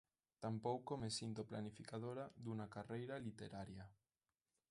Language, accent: Galician, Normativo (estándar)